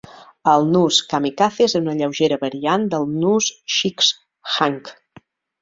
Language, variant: Catalan, Central